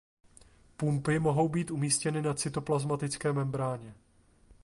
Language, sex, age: Czech, male, 30-39